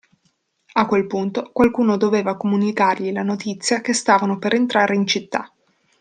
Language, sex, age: Italian, female, 19-29